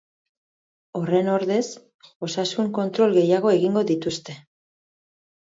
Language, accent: Basque, Mendebalekoa (Araba, Bizkaia, Gipuzkoako mendebaleko herri batzuk)